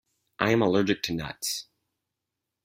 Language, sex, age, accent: English, male, under 19, United States English